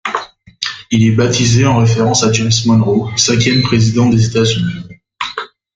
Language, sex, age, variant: French, male, 19-29, Français de métropole